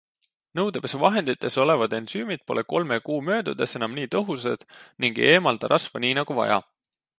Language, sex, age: Estonian, male, 19-29